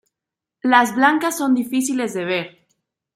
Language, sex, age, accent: Spanish, female, 19-29, México